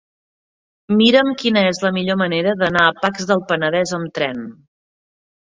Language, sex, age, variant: Catalan, female, 40-49, Septentrional